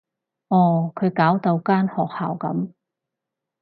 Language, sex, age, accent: Cantonese, female, 30-39, 广州音